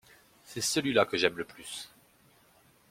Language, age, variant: French, 30-39, Français de métropole